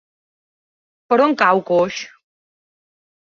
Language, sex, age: Catalan, female, under 19